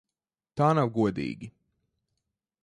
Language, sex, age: Latvian, male, 19-29